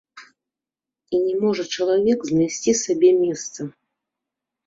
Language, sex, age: Belarusian, female, 40-49